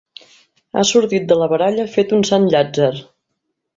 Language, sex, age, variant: Catalan, female, 40-49, Central